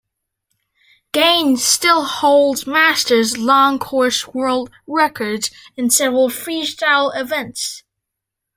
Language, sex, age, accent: English, male, under 19, United States English